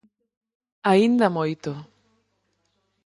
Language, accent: Galician, Normativo (estándar)